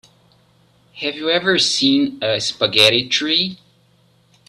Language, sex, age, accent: English, male, 30-39, United States English